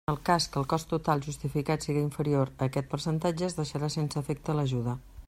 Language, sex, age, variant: Catalan, female, 50-59, Central